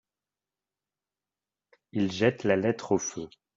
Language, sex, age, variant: French, male, 19-29, Français de métropole